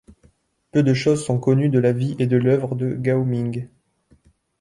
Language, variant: French, Français de métropole